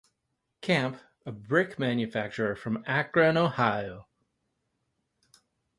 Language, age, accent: English, 40-49, United States English